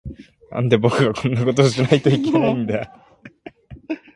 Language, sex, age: Japanese, male, 19-29